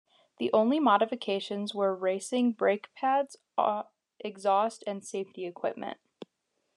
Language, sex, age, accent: English, female, under 19, United States English